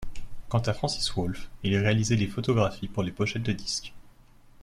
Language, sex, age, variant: French, male, 19-29, Français de métropole